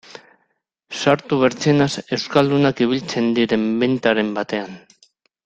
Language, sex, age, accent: Basque, male, 40-49, Mendebalekoa (Araba, Bizkaia, Gipuzkoako mendebaleko herri batzuk)